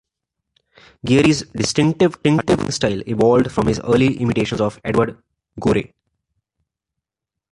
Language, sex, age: English, male, 30-39